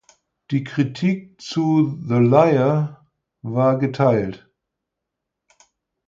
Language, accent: German, Norddeutsch